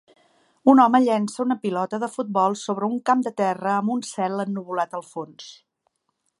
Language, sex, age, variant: Catalan, female, 50-59, Central